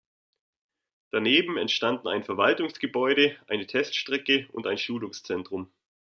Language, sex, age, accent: German, male, 19-29, Deutschland Deutsch